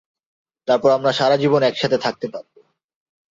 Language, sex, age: Bengali, male, 19-29